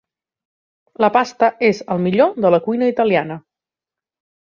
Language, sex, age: Catalan, female, 40-49